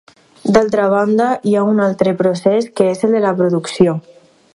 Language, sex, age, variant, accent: Catalan, female, under 19, Alacantí, valencià